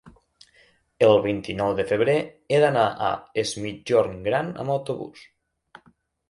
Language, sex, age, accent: Catalan, male, 19-29, central; nord-occidental